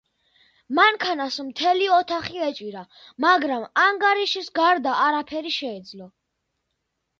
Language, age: Georgian, under 19